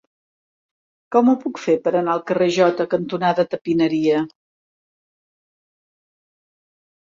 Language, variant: Catalan, Central